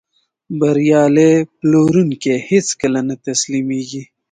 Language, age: Pashto, 30-39